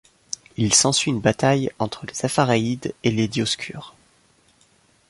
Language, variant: French, Français de métropole